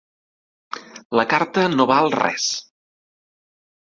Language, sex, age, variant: Catalan, male, 30-39, Central